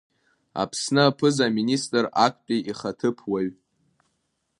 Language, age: Abkhazian, under 19